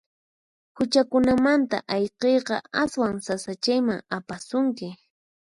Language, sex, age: Puno Quechua, female, 19-29